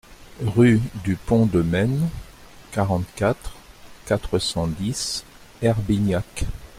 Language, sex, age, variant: French, male, 60-69, Français de métropole